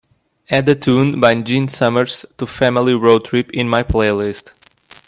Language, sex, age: English, male, 30-39